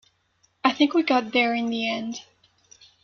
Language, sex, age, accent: English, female, 19-29, United States English